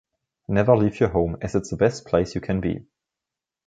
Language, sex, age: English, male, 19-29